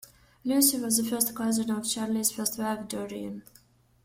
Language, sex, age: English, female, 19-29